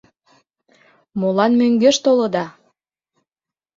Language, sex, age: Mari, female, 19-29